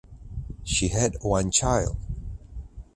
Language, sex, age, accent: English, male, 30-39, Malaysian English